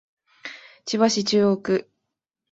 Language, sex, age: Japanese, female, 19-29